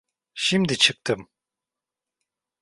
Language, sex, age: Turkish, male, 30-39